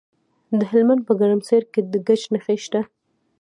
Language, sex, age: Pashto, female, 19-29